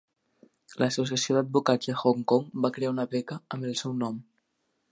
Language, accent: Catalan, valencià